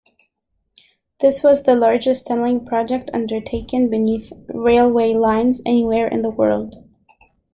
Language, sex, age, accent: English, female, 19-29, Canadian English